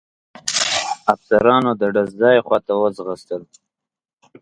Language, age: Pashto, 19-29